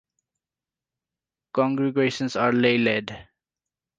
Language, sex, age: English, male, 19-29